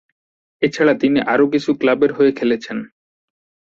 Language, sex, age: Bengali, male, 19-29